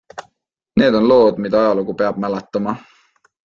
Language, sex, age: Estonian, male, 19-29